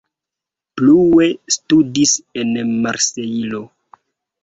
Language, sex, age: Esperanto, male, 30-39